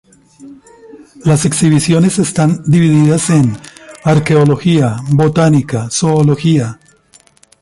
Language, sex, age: Spanish, male, 50-59